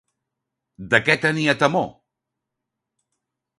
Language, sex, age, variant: Catalan, male, 50-59, Central